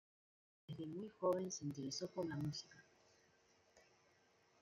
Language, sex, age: Spanish, female, 19-29